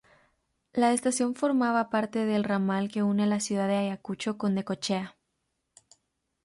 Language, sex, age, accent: Spanish, female, under 19, América central